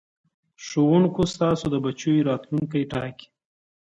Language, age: Pashto, 30-39